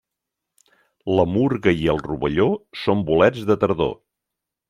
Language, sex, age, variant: Catalan, male, 60-69, Central